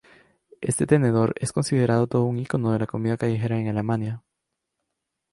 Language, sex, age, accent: Spanish, male, 19-29, América central